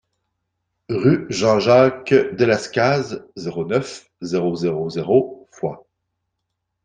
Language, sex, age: French, male, 40-49